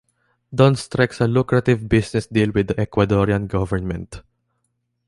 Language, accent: English, Filipino